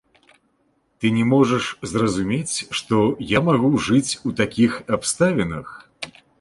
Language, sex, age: Belarusian, male, 40-49